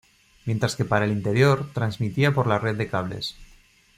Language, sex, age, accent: Spanish, male, 40-49, España: Norte peninsular (Asturias, Castilla y León, Cantabria, País Vasco, Navarra, Aragón, La Rioja, Guadalajara, Cuenca)